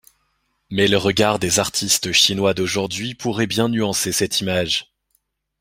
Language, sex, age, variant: French, male, 19-29, Français de métropole